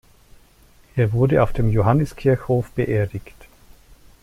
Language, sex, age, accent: German, male, 50-59, Deutschland Deutsch